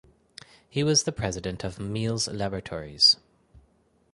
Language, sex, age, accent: English, male, 30-39, United States English